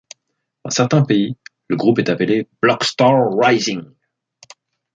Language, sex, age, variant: French, male, 19-29, Français de métropole